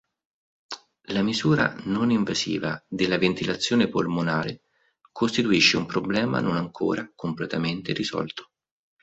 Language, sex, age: Italian, male, 40-49